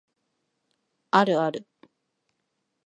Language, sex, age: Japanese, female, 40-49